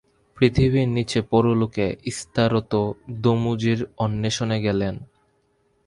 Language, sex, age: Bengali, male, 19-29